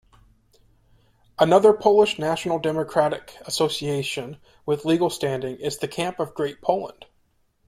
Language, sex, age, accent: English, male, 30-39, United States English